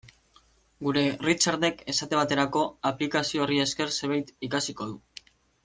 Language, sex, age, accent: Basque, male, 19-29, Mendebalekoa (Araba, Bizkaia, Gipuzkoako mendebaleko herri batzuk)